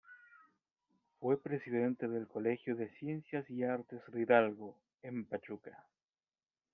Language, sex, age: Spanish, male, 30-39